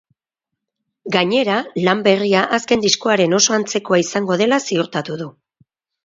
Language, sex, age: Basque, female, 40-49